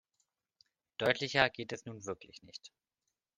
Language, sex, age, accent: German, male, 19-29, Deutschland Deutsch